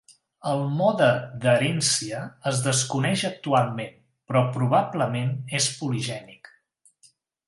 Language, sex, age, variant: Catalan, male, 40-49, Central